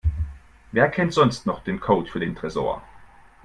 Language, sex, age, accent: German, male, 19-29, Deutschland Deutsch